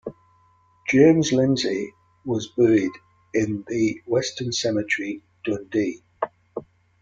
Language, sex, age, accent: English, male, 50-59, England English